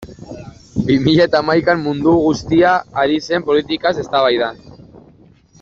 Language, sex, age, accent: Basque, male, 19-29, Mendebalekoa (Araba, Bizkaia, Gipuzkoako mendebaleko herri batzuk)